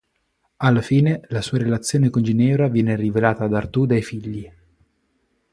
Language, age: Italian, 19-29